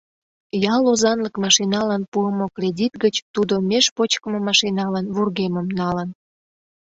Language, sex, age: Mari, female, 30-39